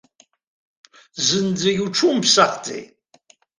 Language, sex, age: Abkhazian, male, 80-89